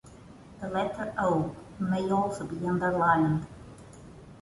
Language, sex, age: English, female, 30-39